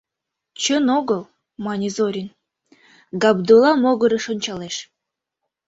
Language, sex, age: Mari, female, under 19